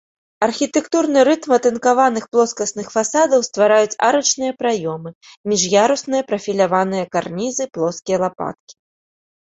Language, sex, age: Belarusian, female, 30-39